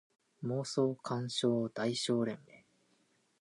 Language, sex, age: Japanese, male, 19-29